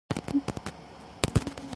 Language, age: English, 19-29